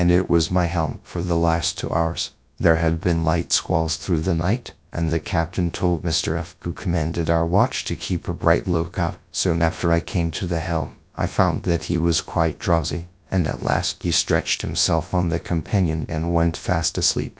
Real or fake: fake